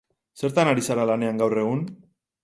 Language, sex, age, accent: Basque, male, 30-39, Erdialdekoa edo Nafarra (Gipuzkoa, Nafarroa)